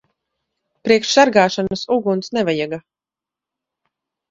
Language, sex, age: Latvian, female, 30-39